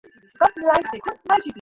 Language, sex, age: Bengali, male, 19-29